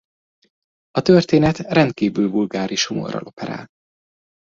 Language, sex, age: Hungarian, male, 30-39